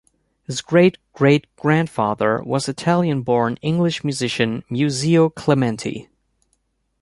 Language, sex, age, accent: English, male, 30-39, United States English